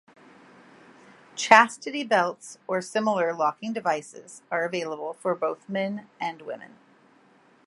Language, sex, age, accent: English, female, 40-49, United States English